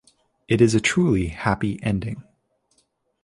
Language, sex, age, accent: English, male, 30-39, United States English